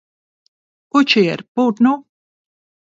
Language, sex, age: Latvian, female, 30-39